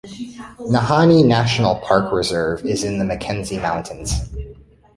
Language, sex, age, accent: English, male, 30-39, United States English